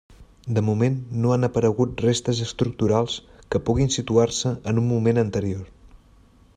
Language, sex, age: Catalan, male, 30-39